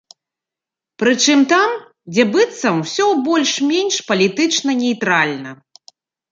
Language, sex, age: Belarusian, female, 40-49